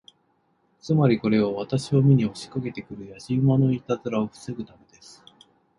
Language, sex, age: Japanese, male, 40-49